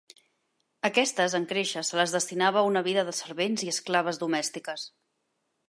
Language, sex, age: Catalan, female, 30-39